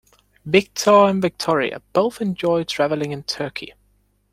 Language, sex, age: English, male, 19-29